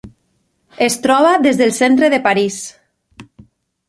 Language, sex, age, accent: Catalan, female, 30-39, valencià